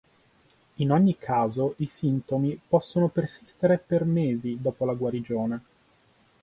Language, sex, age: Italian, male, 30-39